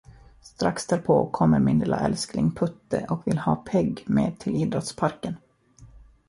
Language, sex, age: Swedish, male, 30-39